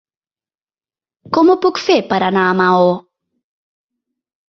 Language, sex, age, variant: Catalan, female, 40-49, Central